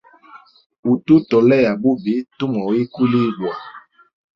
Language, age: Hemba, 40-49